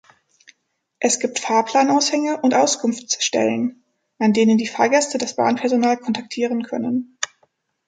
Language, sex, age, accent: German, female, 30-39, Deutschland Deutsch